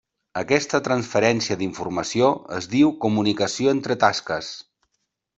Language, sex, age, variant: Catalan, male, 50-59, Central